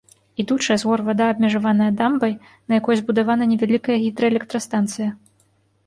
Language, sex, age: Belarusian, female, 30-39